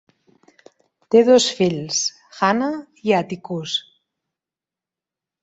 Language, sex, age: Catalan, female, 50-59